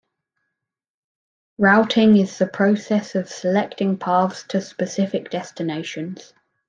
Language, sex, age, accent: English, male, under 19, Australian English